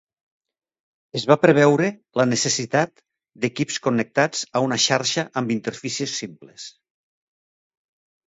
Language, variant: Catalan, Tortosí